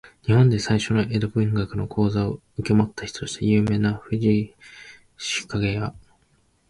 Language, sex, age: Japanese, male, 19-29